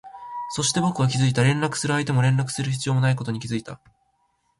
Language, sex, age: Japanese, male, 19-29